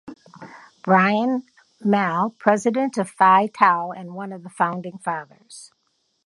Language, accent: English, United States English